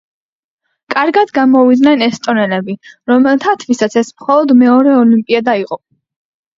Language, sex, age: Georgian, female, under 19